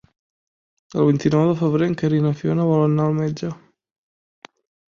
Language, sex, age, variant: Catalan, male, 19-29, Central